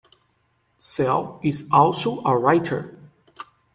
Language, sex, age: English, male, 19-29